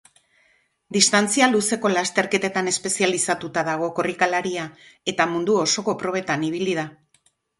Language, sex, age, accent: Basque, female, 60-69, Mendebalekoa (Araba, Bizkaia, Gipuzkoako mendebaleko herri batzuk)